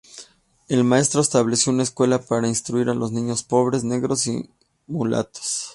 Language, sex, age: Spanish, male, 30-39